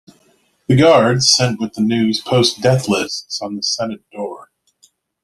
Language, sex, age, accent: English, male, 30-39, United States English